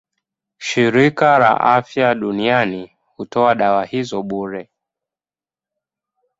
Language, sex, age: Swahili, male, 19-29